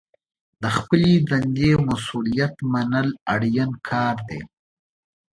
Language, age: Pashto, 19-29